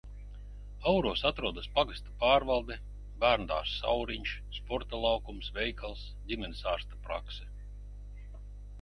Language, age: Latvian, 60-69